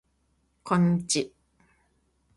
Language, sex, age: Japanese, female, 19-29